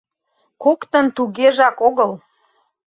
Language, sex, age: Mari, female, 40-49